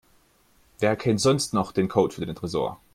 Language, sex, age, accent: German, male, 19-29, Deutschland Deutsch